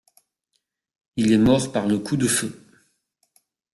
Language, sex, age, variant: French, male, 40-49, Français de métropole